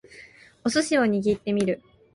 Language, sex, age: Japanese, female, 19-29